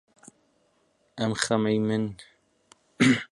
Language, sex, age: Central Kurdish, male, 19-29